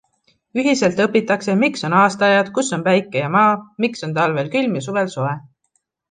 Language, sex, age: Estonian, female, 19-29